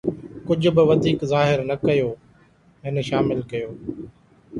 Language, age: Sindhi, under 19